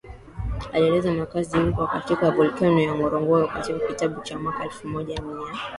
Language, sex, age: Swahili, female, 19-29